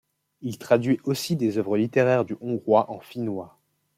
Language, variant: French, Français de métropole